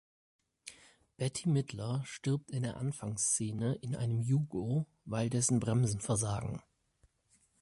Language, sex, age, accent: German, male, 30-39, Deutschland Deutsch